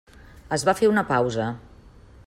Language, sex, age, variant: Catalan, female, 50-59, Central